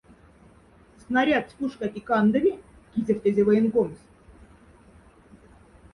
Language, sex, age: Moksha, female, 40-49